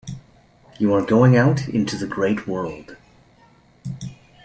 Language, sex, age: English, male, 30-39